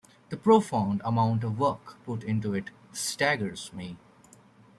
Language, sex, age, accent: English, male, 19-29, United States English